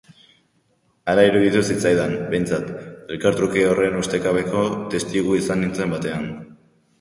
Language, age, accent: Basque, under 19, Erdialdekoa edo Nafarra (Gipuzkoa, Nafarroa)